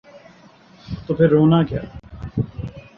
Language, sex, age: Urdu, male, 40-49